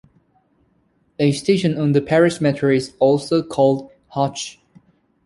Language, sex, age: English, male, 19-29